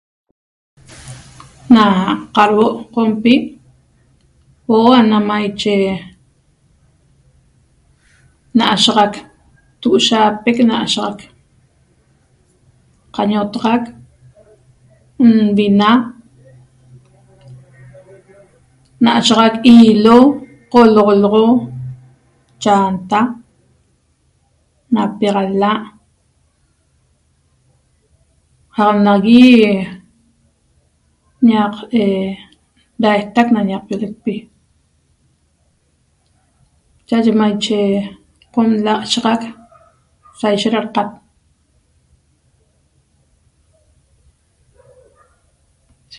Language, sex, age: Toba, female, 40-49